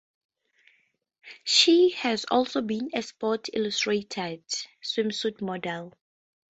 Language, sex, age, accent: English, female, 19-29, Southern African (South Africa, Zimbabwe, Namibia)